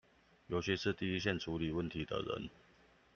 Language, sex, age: Chinese, male, 40-49